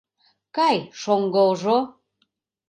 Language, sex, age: Mari, female, 40-49